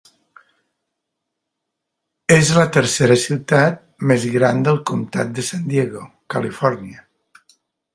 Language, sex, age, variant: Catalan, male, 60-69, Nord-Occidental